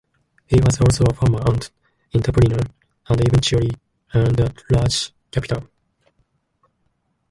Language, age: English, 19-29